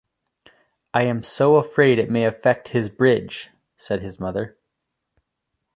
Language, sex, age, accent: English, male, 30-39, United States English